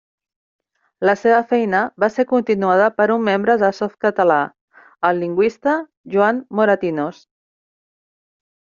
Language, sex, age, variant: Catalan, female, 40-49, Central